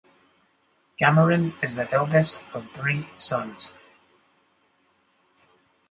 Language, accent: English, United States English